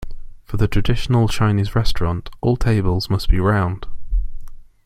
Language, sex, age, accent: English, male, 19-29, England English